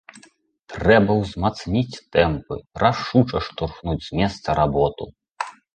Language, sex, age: Belarusian, male, 30-39